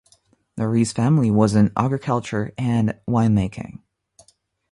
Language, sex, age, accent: English, male, under 19, United States English